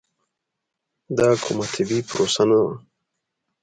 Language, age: Pashto, 19-29